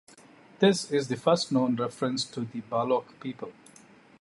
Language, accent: English, India and South Asia (India, Pakistan, Sri Lanka)